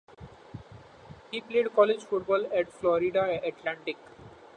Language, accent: English, India and South Asia (India, Pakistan, Sri Lanka)